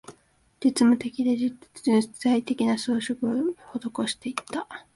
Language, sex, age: Japanese, female, 19-29